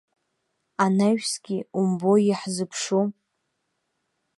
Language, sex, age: Abkhazian, female, under 19